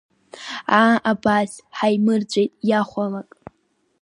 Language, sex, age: Abkhazian, female, under 19